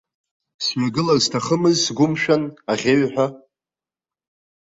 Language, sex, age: Abkhazian, male, 40-49